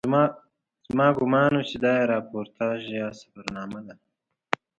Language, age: Pashto, 19-29